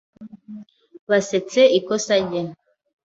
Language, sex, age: Kinyarwanda, female, 19-29